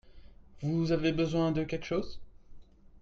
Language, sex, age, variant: French, male, 30-39, Français de métropole